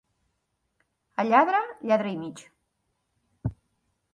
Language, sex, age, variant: Catalan, female, 50-59, Central